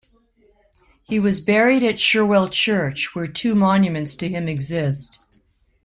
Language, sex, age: English, female, 60-69